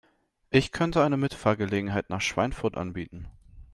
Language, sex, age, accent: German, male, 19-29, Deutschland Deutsch